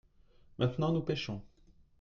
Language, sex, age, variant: French, male, 30-39, Français de métropole